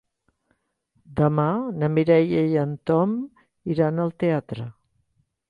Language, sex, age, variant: Catalan, female, 60-69, Central